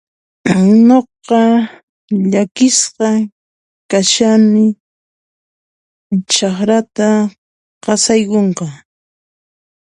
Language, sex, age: Puno Quechua, female, 40-49